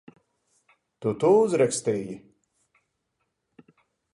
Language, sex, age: Latvian, male, 50-59